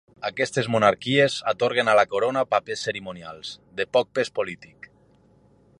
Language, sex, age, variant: Catalan, male, 30-39, Nord-Occidental